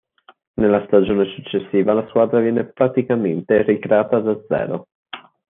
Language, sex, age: Italian, male, under 19